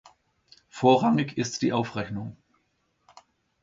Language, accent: German, Deutschland Deutsch